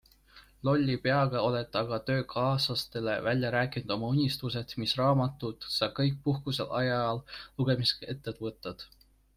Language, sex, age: Estonian, male, 19-29